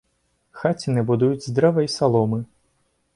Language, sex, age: Belarusian, male, under 19